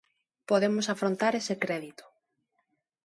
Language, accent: Galician, Neofalante